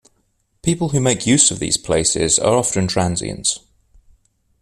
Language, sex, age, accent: English, male, 30-39, England English